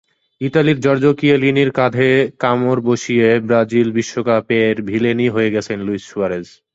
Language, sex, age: Bengali, male, 19-29